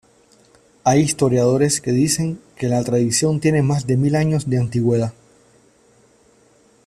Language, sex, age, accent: Spanish, male, 30-39, Caribe: Cuba, Venezuela, Puerto Rico, República Dominicana, Panamá, Colombia caribeña, México caribeño, Costa del golfo de México